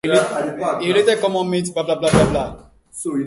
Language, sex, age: English, male, 30-39